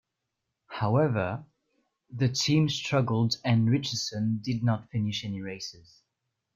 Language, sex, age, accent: English, male, 19-29, England English